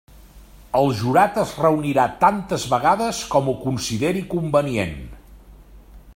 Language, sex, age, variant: Catalan, male, 60-69, Central